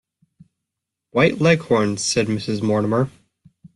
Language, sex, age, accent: English, male, 19-29, United States English